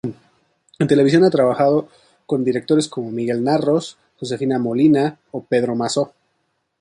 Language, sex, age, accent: Spanish, male, 30-39, México